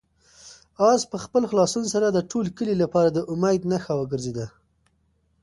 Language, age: Pashto, 19-29